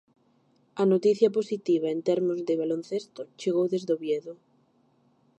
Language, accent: Galician, Oriental (común en zona oriental)